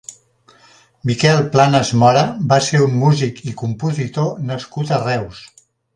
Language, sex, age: Catalan, male, 60-69